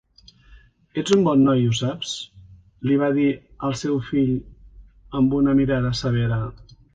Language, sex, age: Catalan, male, 60-69